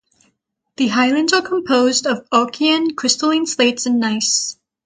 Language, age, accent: English, under 19, United States English